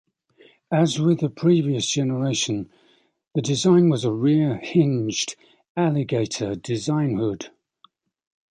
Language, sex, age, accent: English, male, 40-49, England English